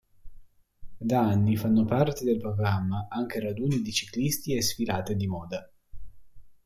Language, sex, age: Italian, male, 19-29